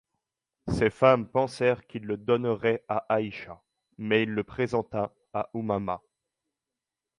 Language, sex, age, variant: French, male, 19-29, Français de métropole